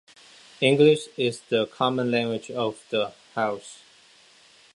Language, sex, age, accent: English, male, 19-29, Hong Kong English